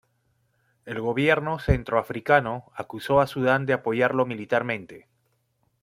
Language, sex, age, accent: Spanish, male, 40-49, Andino-Pacífico: Colombia, Perú, Ecuador, oeste de Bolivia y Venezuela andina